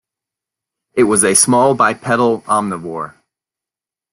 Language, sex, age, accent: English, male, 40-49, United States English